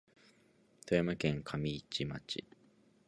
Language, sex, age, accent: Japanese, male, 19-29, 標準語